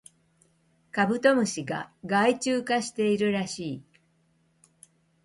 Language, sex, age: Japanese, female, 70-79